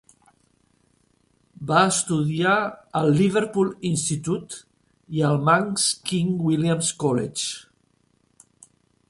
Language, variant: Catalan, Central